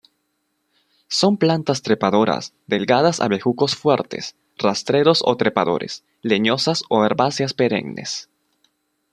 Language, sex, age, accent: Spanish, male, 19-29, Andino-Pacífico: Colombia, Perú, Ecuador, oeste de Bolivia y Venezuela andina